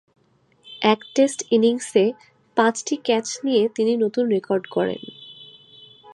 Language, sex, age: Bengali, female, 19-29